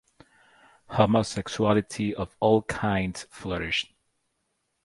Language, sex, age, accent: English, male, 40-49, United States English